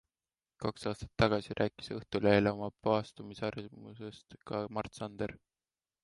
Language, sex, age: Estonian, male, 19-29